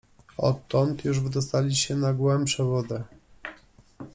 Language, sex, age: Polish, male, 40-49